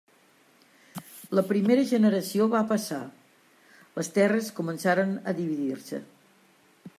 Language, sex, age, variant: Catalan, female, 70-79, Central